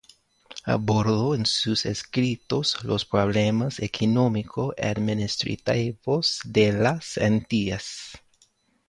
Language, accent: Spanish, España: Centro-Sur peninsular (Madrid, Toledo, Castilla-La Mancha)